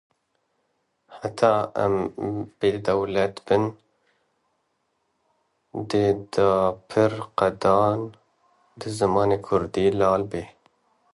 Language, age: Kurdish, 30-39